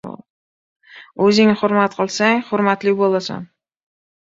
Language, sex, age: Uzbek, male, under 19